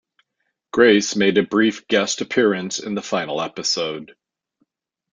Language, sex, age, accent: English, male, 50-59, United States English